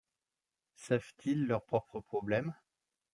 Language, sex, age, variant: French, male, 40-49, Français de métropole